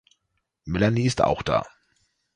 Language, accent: German, Deutschland Deutsch